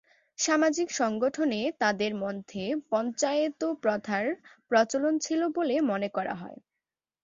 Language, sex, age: Bengali, female, under 19